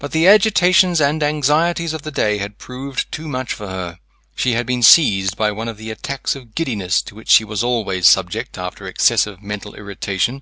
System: none